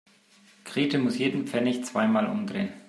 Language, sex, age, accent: German, male, 30-39, Deutschland Deutsch